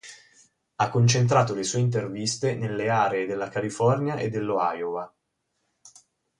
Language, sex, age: Italian, male, 30-39